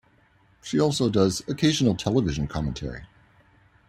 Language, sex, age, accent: English, male, 19-29, United States English